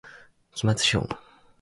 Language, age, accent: Japanese, under 19, 標準語